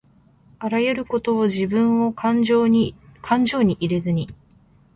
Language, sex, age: Japanese, female, 19-29